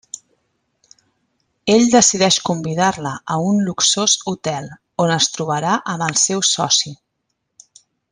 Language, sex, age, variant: Catalan, female, 40-49, Central